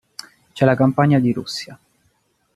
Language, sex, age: Italian, male, 19-29